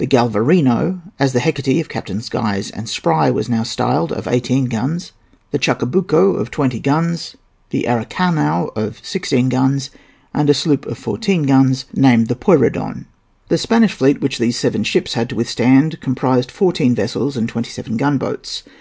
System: none